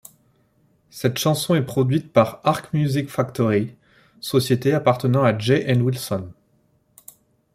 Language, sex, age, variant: French, male, 30-39, Français de métropole